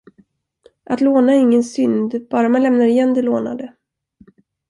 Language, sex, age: Swedish, female, 40-49